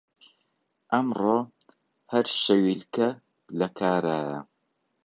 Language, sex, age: Central Kurdish, male, 30-39